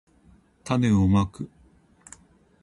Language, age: Japanese, 50-59